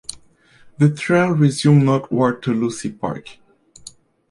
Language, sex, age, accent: English, male, 19-29, Canadian English